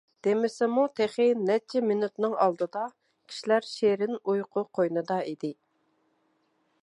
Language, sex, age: Uyghur, female, 50-59